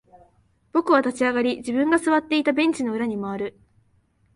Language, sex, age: Japanese, female, under 19